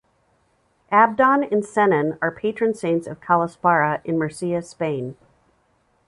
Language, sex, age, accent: English, female, 50-59, United States English